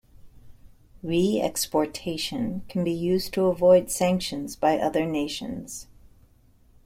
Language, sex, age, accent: English, female, 60-69, United States English